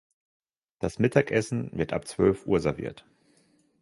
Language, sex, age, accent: German, male, 30-39, Deutschland Deutsch